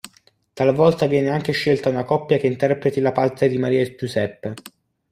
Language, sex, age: Italian, male, under 19